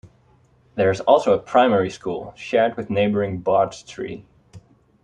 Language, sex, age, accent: English, male, 19-29, Dutch